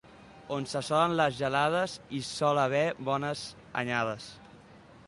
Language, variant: Catalan, Central